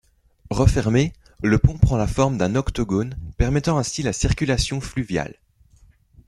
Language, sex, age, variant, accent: French, male, 19-29, Français d'Europe, Français de Belgique